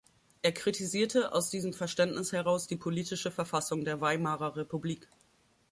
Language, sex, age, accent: German, female, 19-29, Deutschland Deutsch